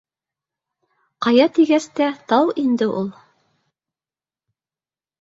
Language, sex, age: Bashkir, female, 50-59